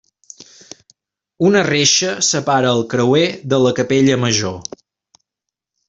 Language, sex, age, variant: Catalan, male, 30-39, Balear